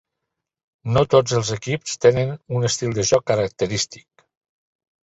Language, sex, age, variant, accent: Catalan, male, 70-79, Nord-Occidental, Lleidatà